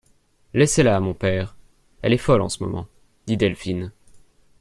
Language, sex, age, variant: French, male, 19-29, Français de métropole